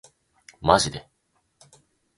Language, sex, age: Japanese, male, 19-29